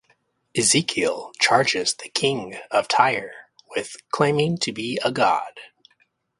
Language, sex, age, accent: English, male, 30-39, United States English